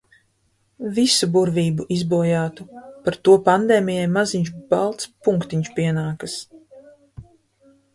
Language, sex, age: Latvian, female, 30-39